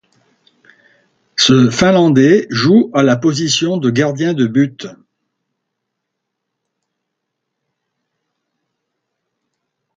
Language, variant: French, Français de métropole